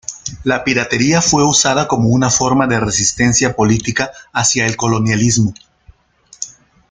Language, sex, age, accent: Spanish, male, 40-49, Andino-Pacífico: Colombia, Perú, Ecuador, oeste de Bolivia y Venezuela andina